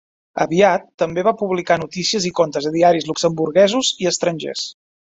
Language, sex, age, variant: Catalan, male, 30-39, Central